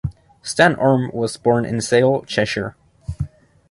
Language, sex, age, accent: English, male, under 19, United States English